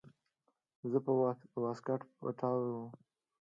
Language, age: Pashto, under 19